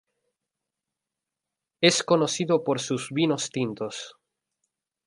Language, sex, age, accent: Spanish, male, 19-29, España: Islas Canarias